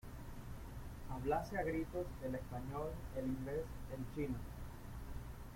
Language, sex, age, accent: Spanish, male, 30-39, Caribe: Cuba, Venezuela, Puerto Rico, República Dominicana, Panamá, Colombia caribeña, México caribeño, Costa del golfo de México